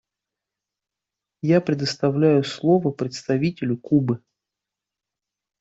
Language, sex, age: Russian, male, 30-39